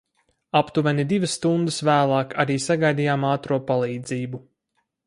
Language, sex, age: Latvian, male, 30-39